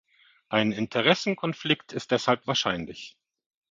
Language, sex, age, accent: German, male, 40-49, Deutschland Deutsch